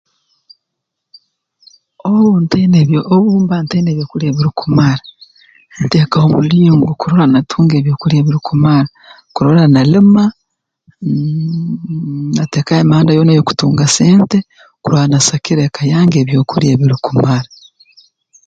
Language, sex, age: Tooro, female, 40-49